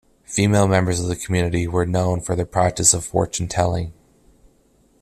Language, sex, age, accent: English, male, 30-39, Canadian English